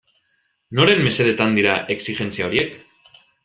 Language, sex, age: Basque, male, 19-29